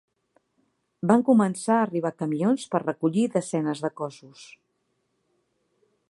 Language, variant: Catalan, Central